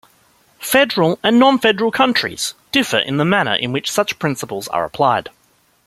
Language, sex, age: English, male, 19-29